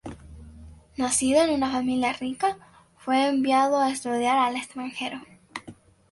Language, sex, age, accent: Spanish, female, under 19, América central